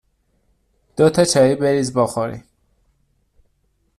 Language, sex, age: Persian, male, 19-29